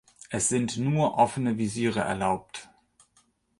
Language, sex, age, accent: German, male, 50-59, Deutschland Deutsch